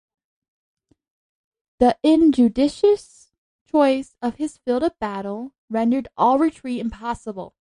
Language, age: English, 19-29